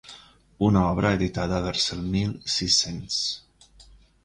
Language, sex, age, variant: Catalan, male, 50-59, Central